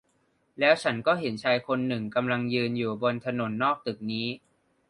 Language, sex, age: Thai, male, under 19